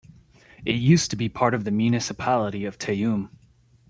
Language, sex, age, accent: English, male, 19-29, United States English